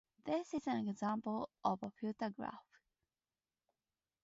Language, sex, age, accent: English, female, 19-29, United States English